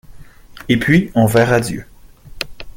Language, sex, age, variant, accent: French, male, 19-29, Français d'Amérique du Nord, Français du Canada